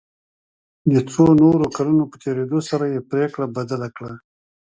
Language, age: Pashto, 60-69